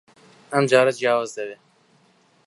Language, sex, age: Central Kurdish, male, 19-29